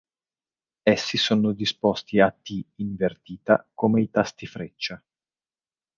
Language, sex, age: Italian, male, 30-39